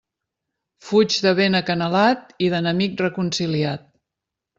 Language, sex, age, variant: Catalan, female, 50-59, Central